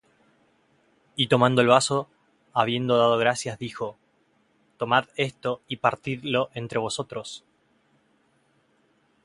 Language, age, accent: Spanish, 30-39, Rioplatense: Argentina, Uruguay, este de Bolivia, Paraguay